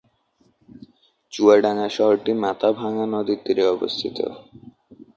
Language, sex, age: Bengali, male, under 19